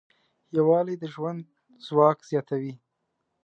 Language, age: Pashto, 19-29